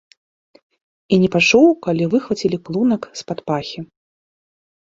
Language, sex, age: Belarusian, female, 19-29